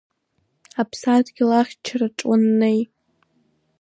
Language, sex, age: Abkhazian, female, under 19